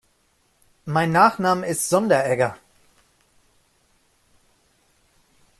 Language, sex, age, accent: German, male, 19-29, Deutschland Deutsch